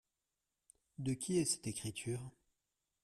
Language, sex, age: French, male, 30-39